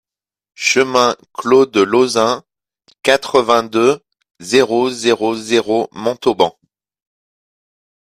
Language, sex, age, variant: French, male, 40-49, Français de métropole